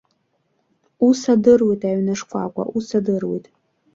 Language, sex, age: Abkhazian, female, under 19